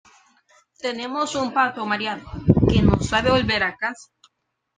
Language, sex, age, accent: Spanish, male, under 19, Caribe: Cuba, Venezuela, Puerto Rico, República Dominicana, Panamá, Colombia caribeña, México caribeño, Costa del golfo de México